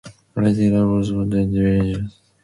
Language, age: English, 19-29